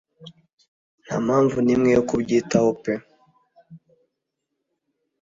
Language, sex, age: Kinyarwanda, male, 19-29